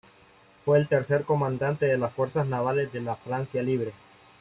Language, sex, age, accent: Spanish, male, 19-29, América central